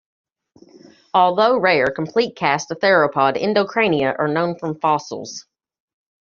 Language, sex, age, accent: English, female, 30-39, United States English